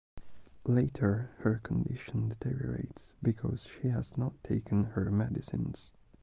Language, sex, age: English, male, 19-29